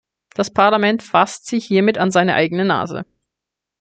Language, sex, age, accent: German, female, 19-29, Österreichisches Deutsch